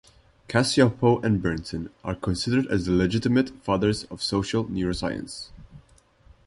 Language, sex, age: English, male, 19-29